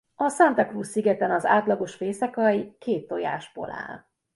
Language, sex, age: Hungarian, female, 50-59